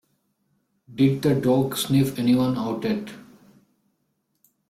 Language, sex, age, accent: English, male, 19-29, India and South Asia (India, Pakistan, Sri Lanka)